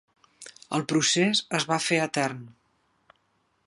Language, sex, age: Catalan, female, 60-69